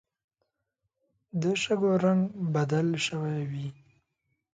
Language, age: Pashto, 19-29